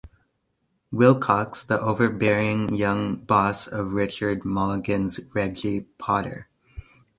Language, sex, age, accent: English, male, 19-29, United States English